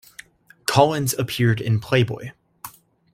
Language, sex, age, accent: English, male, 30-39, United States English